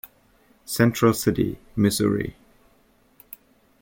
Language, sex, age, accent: English, male, 19-29, United States English